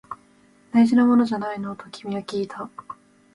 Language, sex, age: Japanese, female, 19-29